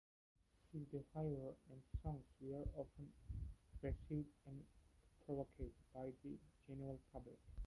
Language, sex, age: English, male, 19-29